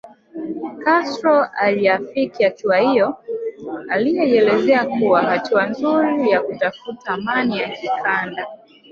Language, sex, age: Swahili, female, 19-29